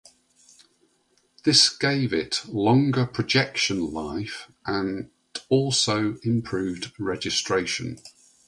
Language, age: English, 60-69